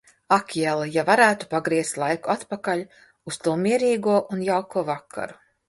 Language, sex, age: Latvian, female, 50-59